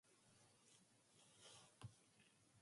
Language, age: English, 19-29